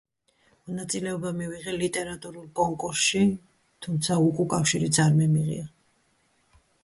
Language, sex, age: Georgian, female, 50-59